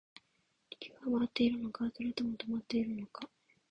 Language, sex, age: Japanese, female, under 19